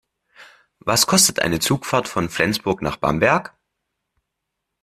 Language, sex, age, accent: German, male, under 19, Deutschland Deutsch